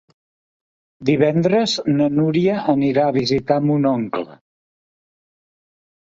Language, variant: Catalan, Central